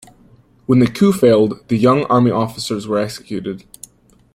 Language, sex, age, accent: English, male, 19-29, United States English